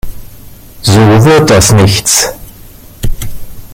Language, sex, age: German, male, 50-59